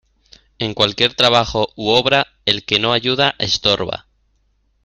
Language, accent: Spanish, España: Norte peninsular (Asturias, Castilla y León, Cantabria, País Vasco, Navarra, Aragón, La Rioja, Guadalajara, Cuenca)